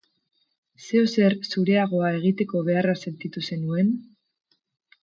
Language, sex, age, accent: Basque, female, 19-29, Mendebalekoa (Araba, Bizkaia, Gipuzkoako mendebaleko herri batzuk)